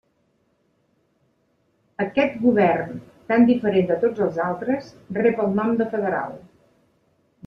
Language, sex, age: Catalan, female, 70-79